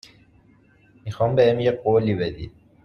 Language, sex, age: Persian, male, 19-29